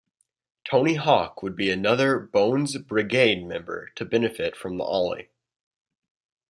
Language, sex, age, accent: English, male, under 19, United States English